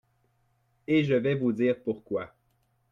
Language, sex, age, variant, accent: French, male, 40-49, Français d'Amérique du Nord, Français du Canada